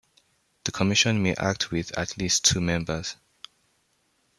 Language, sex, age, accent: English, male, under 19, Southern African (South Africa, Zimbabwe, Namibia)